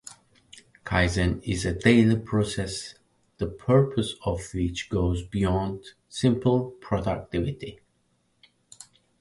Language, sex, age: English, male, 30-39